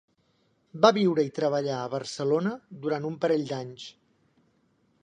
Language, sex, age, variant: Catalan, male, 50-59, Central